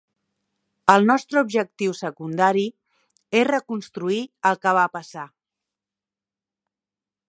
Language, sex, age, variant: Catalan, female, 40-49, Central